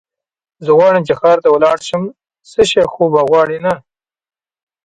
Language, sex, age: Pashto, male, 30-39